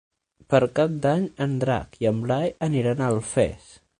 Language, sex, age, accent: Catalan, male, 19-29, central; nord-occidental